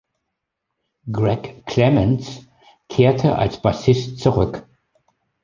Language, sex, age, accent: German, male, 50-59, Deutschland Deutsch